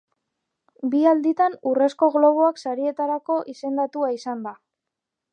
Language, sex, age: Basque, female, 19-29